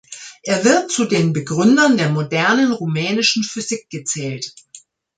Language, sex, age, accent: German, female, 50-59, Deutschland Deutsch